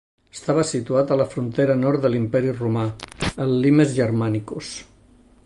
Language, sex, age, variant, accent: Catalan, male, 60-69, Nord-Occidental, nord-occidental